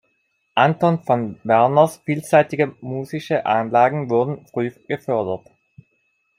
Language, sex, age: German, male, 30-39